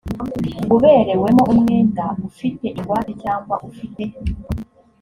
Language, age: Kinyarwanda, 19-29